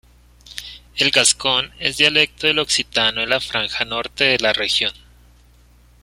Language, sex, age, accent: Spanish, male, 30-39, Caribe: Cuba, Venezuela, Puerto Rico, República Dominicana, Panamá, Colombia caribeña, México caribeño, Costa del golfo de México